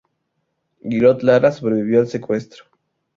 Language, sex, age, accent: Spanish, male, 19-29, México